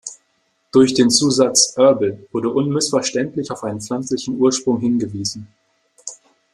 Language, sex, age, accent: German, male, 19-29, Deutschland Deutsch